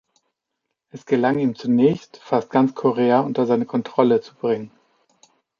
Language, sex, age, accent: German, male, 40-49, Deutschland Deutsch